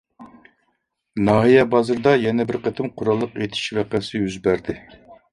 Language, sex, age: Uyghur, male, 40-49